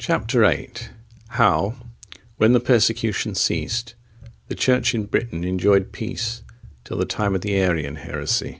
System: none